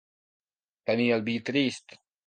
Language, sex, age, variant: Catalan, male, 19-29, Septentrional